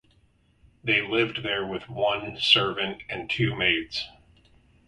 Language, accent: English, United States English